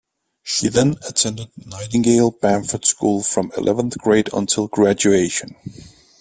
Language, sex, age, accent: English, male, 30-39, United States English